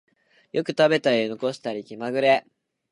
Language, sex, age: Japanese, male, 19-29